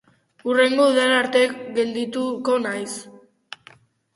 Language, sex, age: Basque, female, under 19